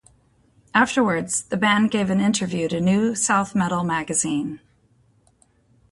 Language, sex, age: English, female, 50-59